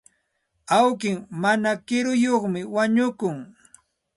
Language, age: Santa Ana de Tusi Pasco Quechua, 40-49